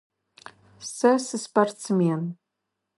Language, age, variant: Adyghe, 40-49, Адыгабзэ (Кирил, пстэумэ зэдыряе)